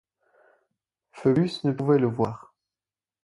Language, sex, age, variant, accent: French, male, 19-29, Français d'Europe, Français d’Allemagne